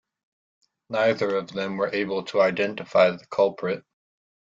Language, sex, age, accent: English, male, under 19, United States English